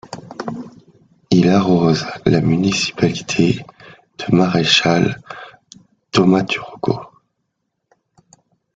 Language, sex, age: French, male, 30-39